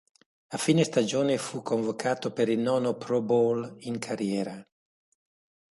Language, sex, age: Italian, male, 60-69